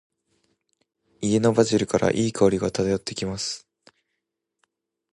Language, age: Japanese, 19-29